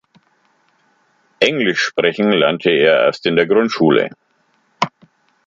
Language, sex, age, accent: German, male, 50-59, Deutschland Deutsch